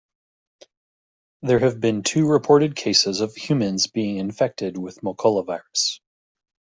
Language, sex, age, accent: English, male, 30-39, United States English